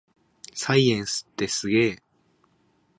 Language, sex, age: Japanese, male, 19-29